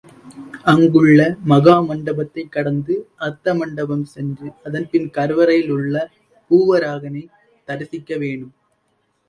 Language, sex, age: Tamil, male, 19-29